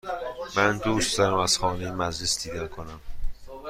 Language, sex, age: Persian, male, 30-39